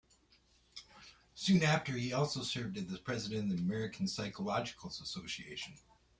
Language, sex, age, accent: English, male, 40-49, United States English